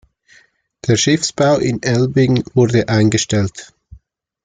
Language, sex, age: German, male, 19-29